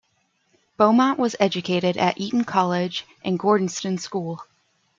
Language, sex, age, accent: English, female, 19-29, United States English